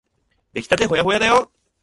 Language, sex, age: Japanese, male, 19-29